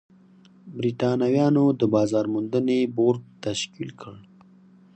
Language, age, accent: Pashto, 19-29, معیاري پښتو